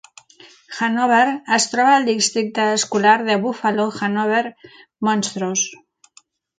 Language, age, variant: Catalan, 40-49, Central